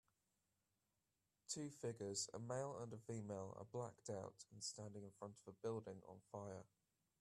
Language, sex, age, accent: English, male, 19-29, England English